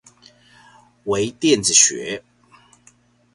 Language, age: Chinese, 40-49